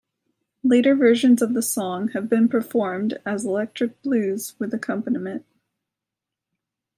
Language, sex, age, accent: English, female, 30-39, United States English